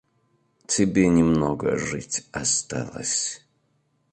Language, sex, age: Russian, male, 19-29